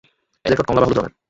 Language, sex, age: Bengali, male, 19-29